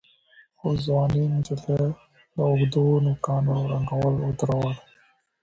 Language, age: Pashto, 19-29